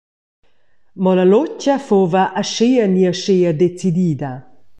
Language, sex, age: Romansh, female, 40-49